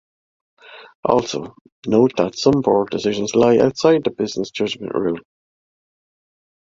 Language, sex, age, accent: English, male, 40-49, Irish English